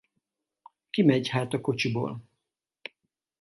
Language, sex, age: Hungarian, male, 50-59